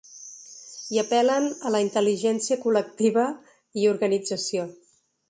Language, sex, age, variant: Catalan, female, 40-49, Central